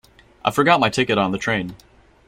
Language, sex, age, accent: English, male, 19-29, United States English